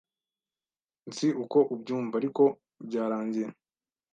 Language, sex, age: Kinyarwanda, male, 19-29